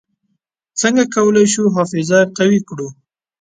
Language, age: Pashto, 19-29